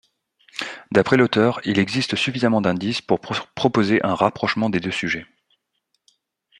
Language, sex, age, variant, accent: French, male, 30-39, Français des départements et régions d'outre-mer, Français de La Réunion